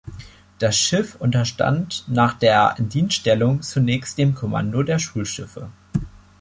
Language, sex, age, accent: German, male, 19-29, Deutschland Deutsch